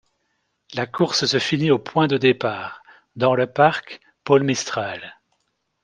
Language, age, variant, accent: French, 30-39, Français d'Europe, Français de Belgique